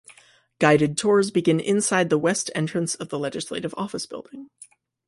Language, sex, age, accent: English, male, 19-29, United States English